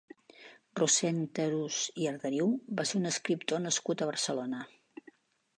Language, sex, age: Catalan, female, 60-69